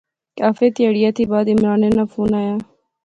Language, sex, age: Pahari-Potwari, female, 19-29